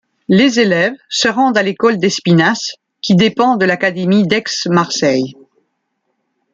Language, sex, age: French, female, 50-59